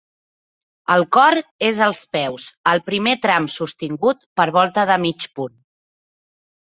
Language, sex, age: Catalan, female, 30-39